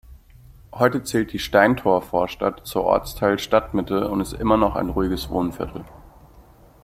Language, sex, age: German, male, 19-29